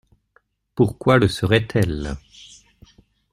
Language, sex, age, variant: French, male, 19-29, Français de métropole